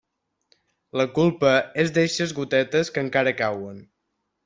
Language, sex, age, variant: Catalan, male, under 19, Balear